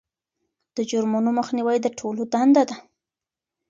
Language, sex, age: Pashto, female, 19-29